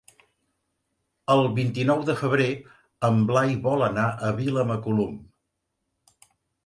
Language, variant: Catalan, Central